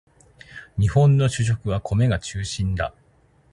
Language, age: Japanese, 30-39